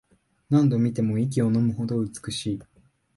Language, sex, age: Japanese, male, 19-29